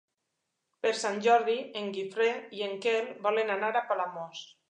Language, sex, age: Catalan, female, 40-49